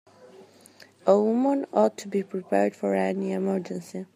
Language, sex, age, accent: English, female, 19-29, United States English